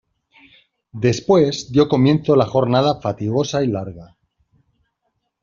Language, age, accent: Spanish, 40-49, España: Norte peninsular (Asturias, Castilla y León, Cantabria, País Vasco, Navarra, Aragón, La Rioja, Guadalajara, Cuenca)